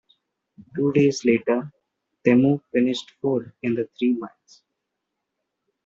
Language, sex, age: English, male, 19-29